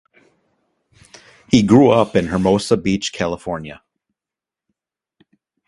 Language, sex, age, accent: English, male, 40-49, United States English